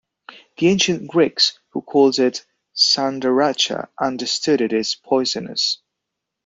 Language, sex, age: English, male, 30-39